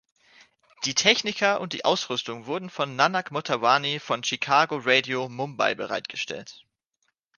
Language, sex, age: German, male, 19-29